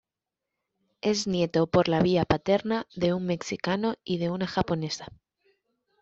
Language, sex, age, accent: Spanish, female, 19-29, España: Norte peninsular (Asturias, Castilla y León, Cantabria, País Vasco, Navarra, Aragón, La Rioja, Guadalajara, Cuenca)